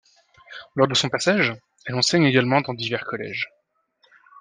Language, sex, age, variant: French, male, 19-29, Français de métropole